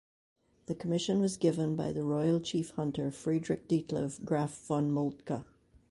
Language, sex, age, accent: English, female, 50-59, West Indies and Bermuda (Bahamas, Bermuda, Jamaica, Trinidad)